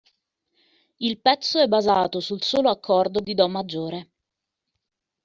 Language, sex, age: Italian, female, 40-49